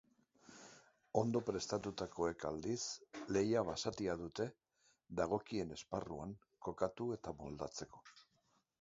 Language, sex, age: Basque, male, 60-69